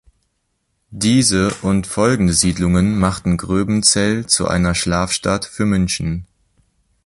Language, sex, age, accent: German, male, 19-29, Deutschland Deutsch